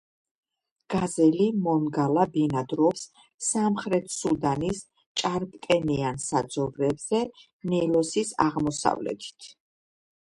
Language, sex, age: Georgian, female, 50-59